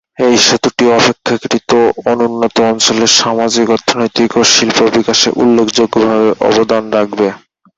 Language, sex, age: Bengali, male, 19-29